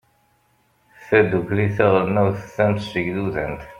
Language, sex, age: Kabyle, male, 40-49